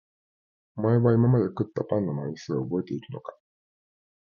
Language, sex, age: Japanese, male, 50-59